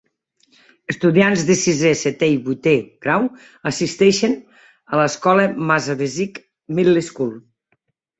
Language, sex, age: Catalan, male, 60-69